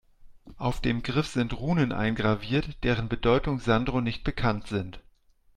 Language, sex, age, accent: German, male, 40-49, Deutschland Deutsch